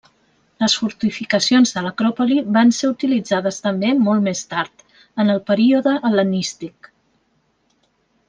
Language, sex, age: Catalan, female, 40-49